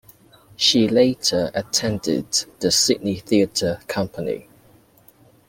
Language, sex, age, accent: English, male, 30-39, England English